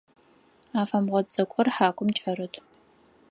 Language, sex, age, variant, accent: Adyghe, female, 19-29, Адыгабзэ (Кирил, пстэумэ зэдыряе), Бжъэдыгъу (Bjeduğ)